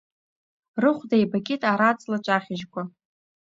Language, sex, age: Abkhazian, female, under 19